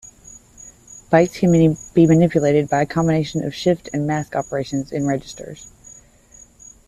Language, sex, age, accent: English, female, 30-39, United States English